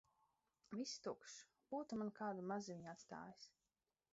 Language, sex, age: Latvian, female, 30-39